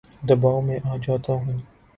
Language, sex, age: Urdu, male, 19-29